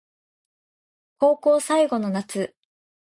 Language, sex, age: Japanese, female, 19-29